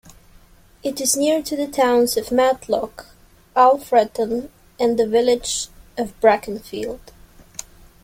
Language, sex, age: English, female, 19-29